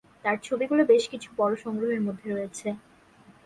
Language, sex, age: Bengali, female, under 19